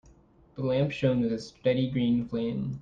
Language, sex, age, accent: English, male, 19-29, United States English